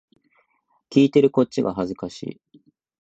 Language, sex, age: Japanese, male, 19-29